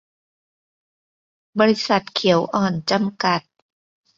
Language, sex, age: Thai, female, 50-59